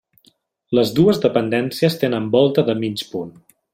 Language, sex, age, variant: Catalan, male, 19-29, Central